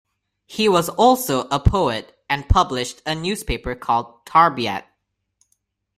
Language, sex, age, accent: English, male, under 19, Malaysian English